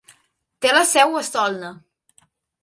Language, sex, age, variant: Catalan, female, under 19, Central